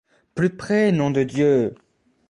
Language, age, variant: French, under 19, Français de métropole